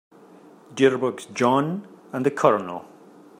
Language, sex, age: English, male, 30-39